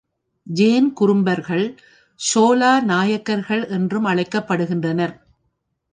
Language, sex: Tamil, female